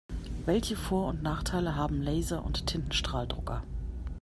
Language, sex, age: German, female, 40-49